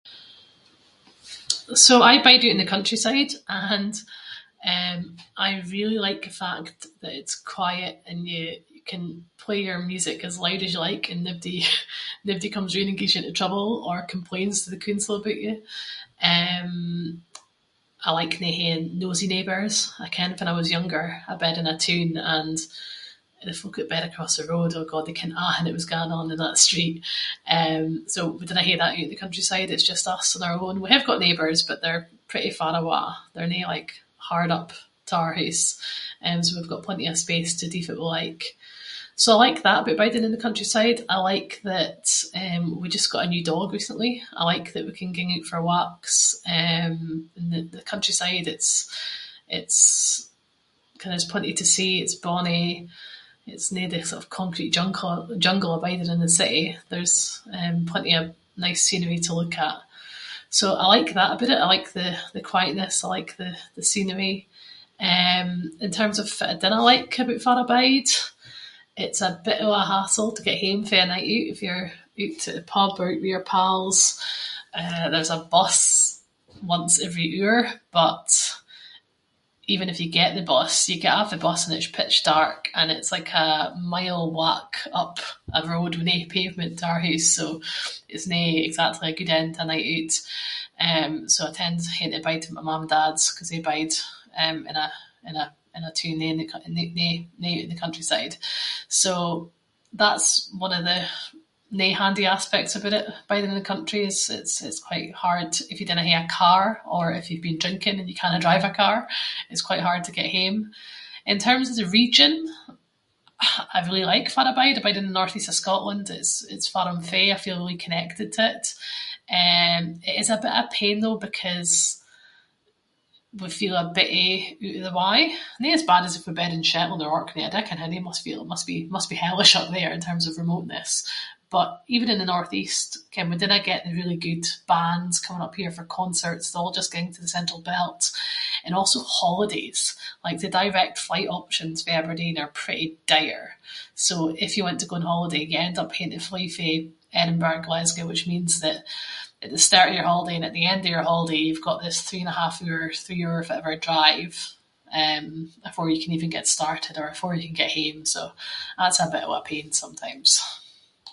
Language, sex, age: Scots, female, 30-39